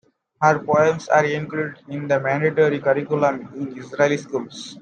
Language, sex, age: English, male, 19-29